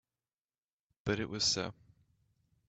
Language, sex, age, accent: English, male, 19-29, United States English